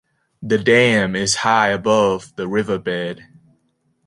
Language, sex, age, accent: English, male, 19-29, United States English